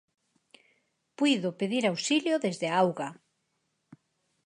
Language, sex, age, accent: Galician, female, 50-59, Normativo (estándar)